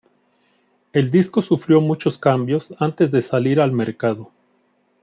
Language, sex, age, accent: Spanish, male, 40-49, México